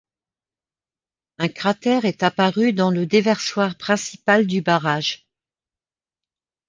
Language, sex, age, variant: French, female, 50-59, Français de métropole